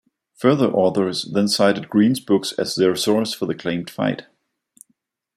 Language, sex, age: English, male, 40-49